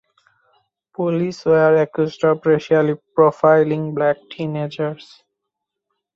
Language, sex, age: English, male, 19-29